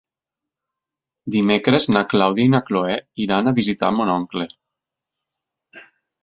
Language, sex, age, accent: Catalan, male, 30-39, valencià